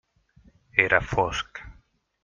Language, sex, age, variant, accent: Catalan, male, 50-59, Central, central